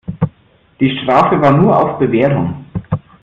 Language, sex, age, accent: German, male, 19-29, Deutschland Deutsch